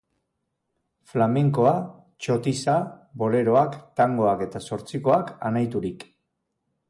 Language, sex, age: Basque, male, 40-49